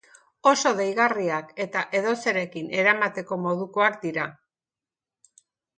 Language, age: Basque, 60-69